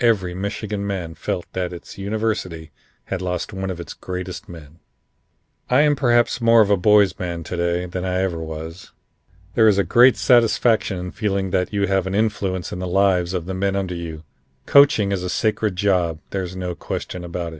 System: none